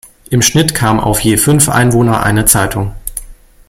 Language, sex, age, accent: German, male, 40-49, Deutschland Deutsch